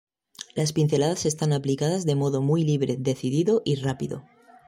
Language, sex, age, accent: Spanish, male, 19-29, España: Centro-Sur peninsular (Madrid, Toledo, Castilla-La Mancha)